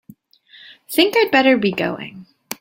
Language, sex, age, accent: English, female, 30-39, United States English